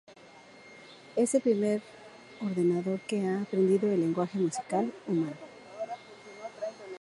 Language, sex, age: Spanish, female, 50-59